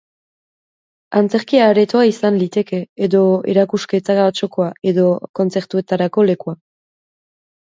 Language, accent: Basque, Nafar-lapurtarra edo Zuberotarra (Lapurdi, Nafarroa Beherea, Zuberoa)